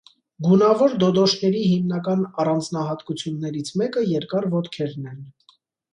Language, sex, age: Armenian, male, 19-29